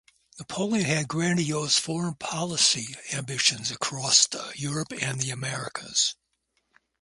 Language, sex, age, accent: English, male, 70-79, United States English